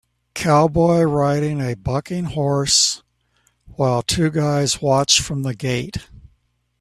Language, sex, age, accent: English, male, 70-79, United States English